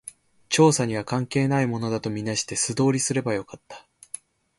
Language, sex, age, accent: Japanese, male, 19-29, 標準語